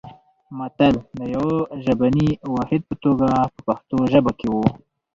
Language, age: Pashto, 19-29